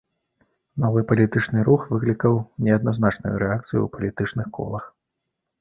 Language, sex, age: Belarusian, male, 30-39